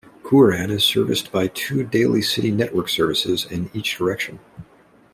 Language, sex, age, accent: English, male, 30-39, United States English